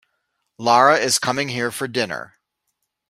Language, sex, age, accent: English, male, 40-49, United States English